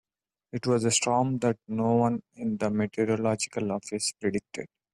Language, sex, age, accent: English, male, 30-39, India and South Asia (India, Pakistan, Sri Lanka)